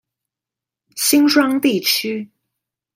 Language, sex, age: Chinese, female, 30-39